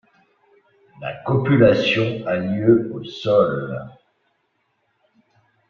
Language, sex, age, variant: French, male, 50-59, Français de métropole